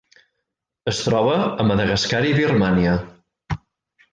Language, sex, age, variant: Catalan, male, 40-49, Central